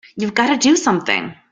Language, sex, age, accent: English, female, 30-39, United States English